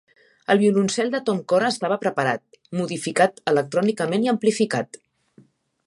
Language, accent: Catalan, central; nord-occidental